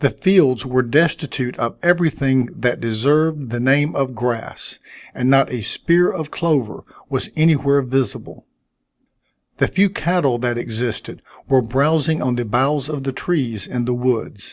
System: none